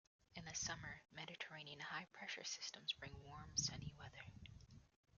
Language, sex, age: English, female, 19-29